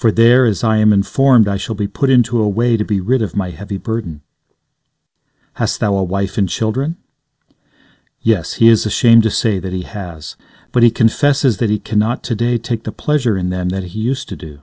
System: none